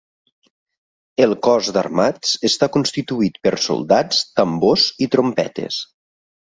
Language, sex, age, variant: Catalan, male, 30-39, Nord-Occidental